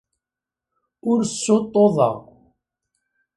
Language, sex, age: Kabyle, male, 70-79